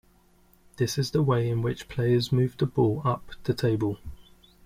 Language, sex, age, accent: English, male, 30-39, England English